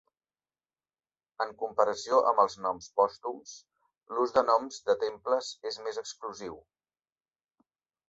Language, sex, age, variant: Catalan, male, 40-49, Central